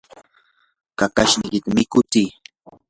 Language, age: Yanahuanca Pasco Quechua, 19-29